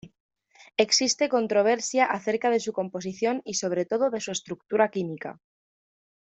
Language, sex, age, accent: Spanish, female, under 19, España: Centro-Sur peninsular (Madrid, Toledo, Castilla-La Mancha)